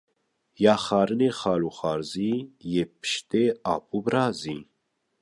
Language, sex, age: Kurdish, male, 30-39